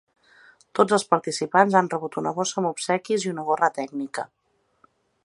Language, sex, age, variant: Catalan, female, 40-49, Central